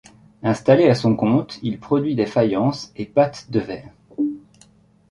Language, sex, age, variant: French, male, 30-39, Français de métropole